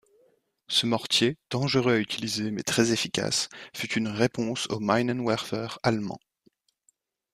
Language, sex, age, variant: French, male, 19-29, Français de métropole